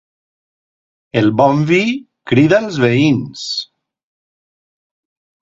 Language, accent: Catalan, valencià